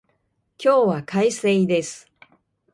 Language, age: Japanese, 40-49